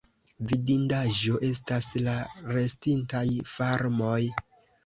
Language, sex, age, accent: Esperanto, male, 19-29, Internacia